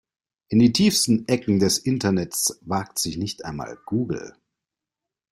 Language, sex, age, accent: German, male, 30-39, Deutschland Deutsch